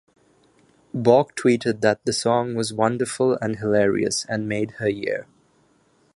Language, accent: English, England English; India and South Asia (India, Pakistan, Sri Lanka)